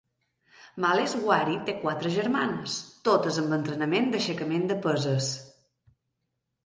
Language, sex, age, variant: Catalan, male, 30-39, Balear